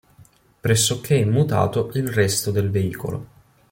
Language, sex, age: Italian, male, 19-29